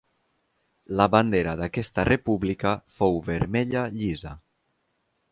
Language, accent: Catalan, valencià; valencià meridional